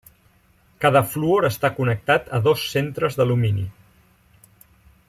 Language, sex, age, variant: Catalan, male, 50-59, Central